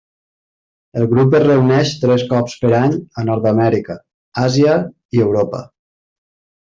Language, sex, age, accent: Catalan, male, 30-39, valencià